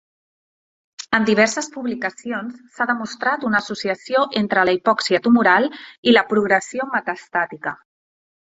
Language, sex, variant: Catalan, female, Central